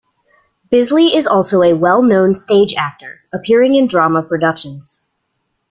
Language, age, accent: English, 19-29, United States English